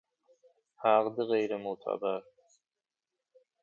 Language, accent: Persian, فارسی